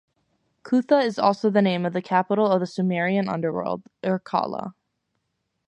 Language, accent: English, United States English